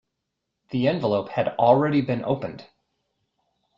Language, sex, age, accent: English, male, 30-39, United States English